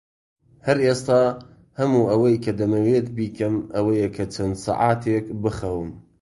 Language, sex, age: Central Kurdish, male, 30-39